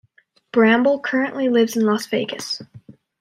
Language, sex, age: English, female, under 19